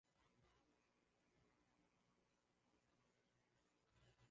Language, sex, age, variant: Swahili, male, 30-39, Kiswahili Sanifu (EA)